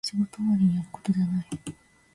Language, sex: Japanese, female